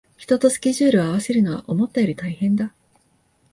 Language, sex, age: Japanese, female, 40-49